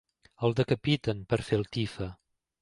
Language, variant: Catalan, Septentrional